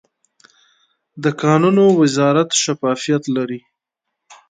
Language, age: Pashto, 30-39